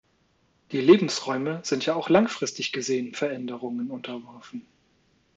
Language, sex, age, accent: German, male, 40-49, Deutschland Deutsch